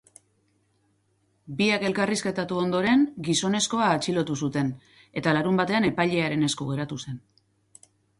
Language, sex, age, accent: Basque, female, 40-49, Mendebalekoa (Araba, Bizkaia, Gipuzkoako mendebaleko herri batzuk)